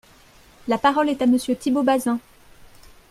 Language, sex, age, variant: French, female, 19-29, Français de métropole